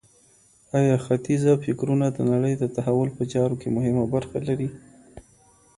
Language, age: Pashto, 30-39